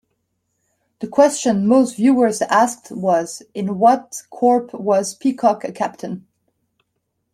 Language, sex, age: English, male, 19-29